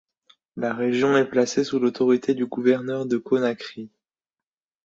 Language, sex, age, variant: French, male, 19-29, Français de métropole